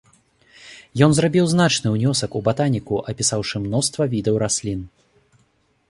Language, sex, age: Belarusian, male, 19-29